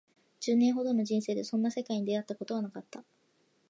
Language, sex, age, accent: Japanese, female, 19-29, 標準語